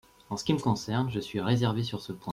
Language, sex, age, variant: French, male, 40-49, Français de métropole